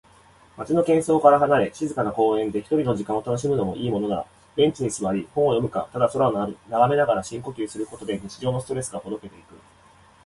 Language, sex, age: Japanese, male, 30-39